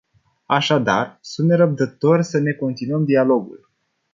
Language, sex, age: Romanian, male, 19-29